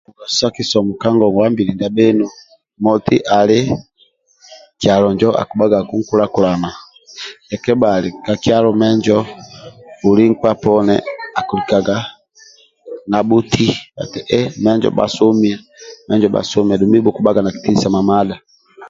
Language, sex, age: Amba (Uganda), male, 40-49